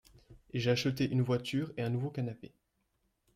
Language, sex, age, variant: French, male, 19-29, Français de métropole